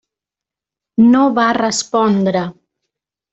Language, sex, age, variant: Catalan, female, 40-49, Central